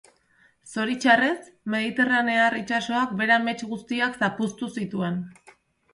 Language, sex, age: Basque, female, 19-29